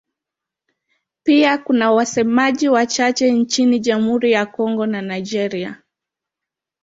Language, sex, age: Swahili, female, 19-29